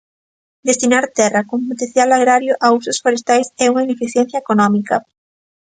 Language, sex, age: Galician, female, 19-29